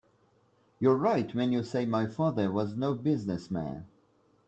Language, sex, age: English, male, 40-49